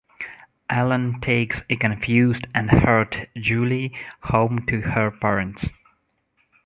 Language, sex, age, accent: English, male, 19-29, United States English